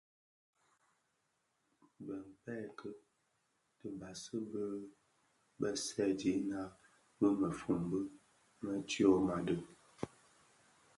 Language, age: Bafia, 19-29